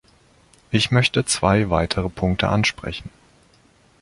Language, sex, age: German, male, 30-39